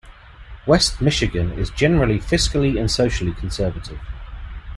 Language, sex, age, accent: English, male, 30-39, England English